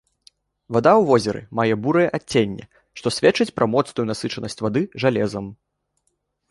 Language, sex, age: Belarusian, male, under 19